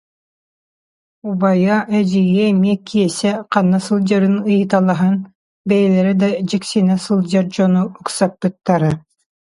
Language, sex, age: Yakut, female, 50-59